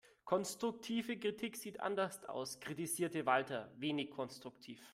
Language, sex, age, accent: German, male, 19-29, Deutschland Deutsch